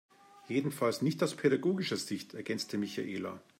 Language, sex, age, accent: German, male, 50-59, Deutschland Deutsch